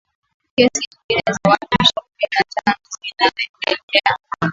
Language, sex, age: Swahili, female, 19-29